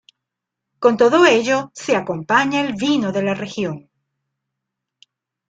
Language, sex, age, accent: Spanish, female, 50-59, Caribe: Cuba, Venezuela, Puerto Rico, República Dominicana, Panamá, Colombia caribeña, México caribeño, Costa del golfo de México